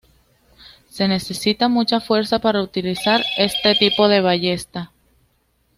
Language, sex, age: Spanish, female, 19-29